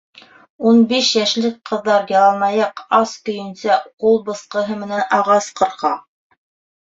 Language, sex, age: Bashkir, female, 30-39